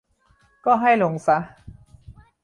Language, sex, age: Thai, male, 19-29